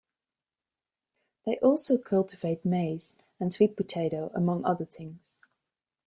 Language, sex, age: English, female, 40-49